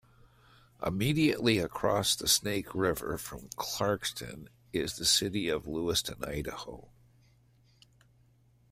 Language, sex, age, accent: English, male, 50-59, United States English